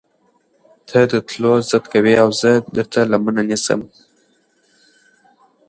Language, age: Pashto, under 19